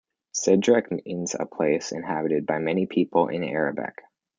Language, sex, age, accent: English, male, under 19, Canadian English